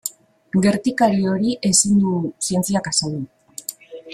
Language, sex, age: Basque, female, 50-59